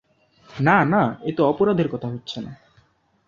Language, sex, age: Bengali, male, under 19